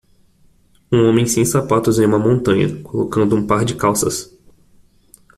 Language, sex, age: Portuguese, male, 19-29